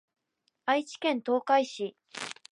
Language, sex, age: Japanese, female, 19-29